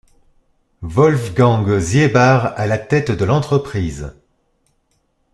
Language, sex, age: French, male, 40-49